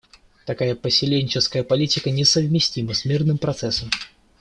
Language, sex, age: Russian, male, under 19